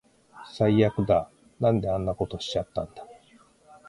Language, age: Japanese, 50-59